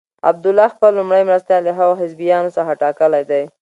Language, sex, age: Pashto, female, 19-29